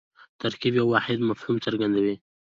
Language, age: Pashto, 19-29